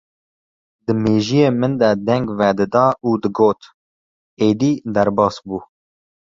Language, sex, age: Kurdish, male, 19-29